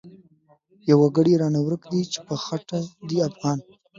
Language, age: Pashto, 19-29